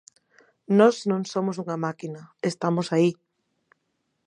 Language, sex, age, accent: Galician, female, 19-29, Neofalante